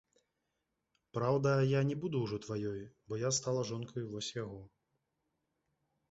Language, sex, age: Belarusian, male, 19-29